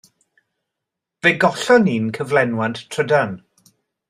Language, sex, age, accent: Welsh, male, 40-49, Y Deyrnas Unedig Cymraeg